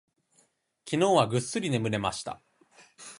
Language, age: Japanese, 19-29